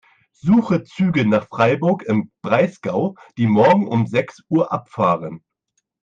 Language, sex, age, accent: German, male, 30-39, Deutschland Deutsch